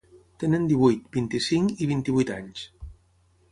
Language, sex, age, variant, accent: Catalan, male, 40-49, Tortosí, nord-occidental; Tortosí